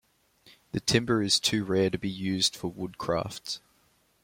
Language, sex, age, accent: English, male, 19-29, Australian English